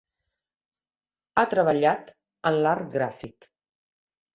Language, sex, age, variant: Catalan, female, 50-59, Central